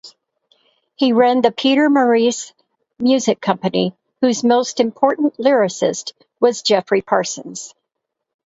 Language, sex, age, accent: English, female, 60-69, United States English